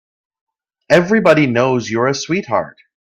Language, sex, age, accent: English, male, 40-49, Canadian English